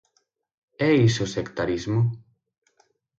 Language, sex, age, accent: Galician, male, 19-29, Central (gheada); Oriental (común en zona oriental); Normativo (estándar)